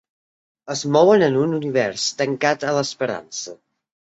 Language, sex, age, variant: Catalan, male, under 19, Central